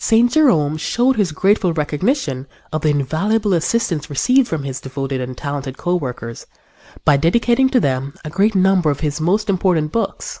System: none